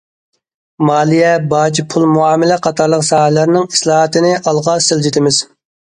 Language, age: Uyghur, 30-39